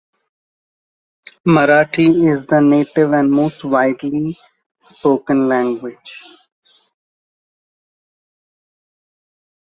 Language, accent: English, India and South Asia (India, Pakistan, Sri Lanka)